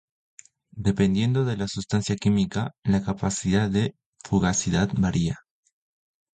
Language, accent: Spanish, Andino-Pacífico: Colombia, Perú, Ecuador, oeste de Bolivia y Venezuela andina